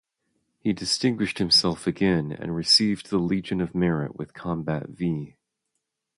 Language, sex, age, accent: English, male, 19-29, United States English